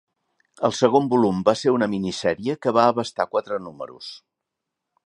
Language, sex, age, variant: Catalan, male, 60-69, Central